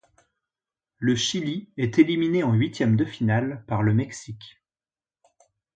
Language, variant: French, Français de métropole